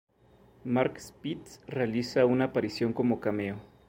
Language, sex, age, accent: Spanish, male, 30-39, México